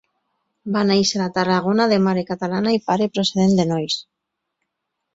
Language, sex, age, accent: Catalan, female, 40-49, valencià